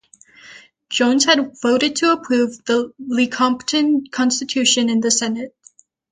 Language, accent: English, United States English